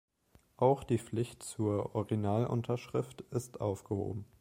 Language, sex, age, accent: German, male, 19-29, Deutschland Deutsch